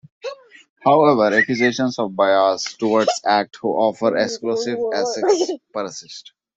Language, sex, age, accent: English, male, 30-39, India and South Asia (India, Pakistan, Sri Lanka)